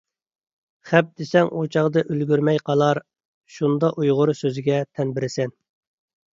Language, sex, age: Uyghur, male, 30-39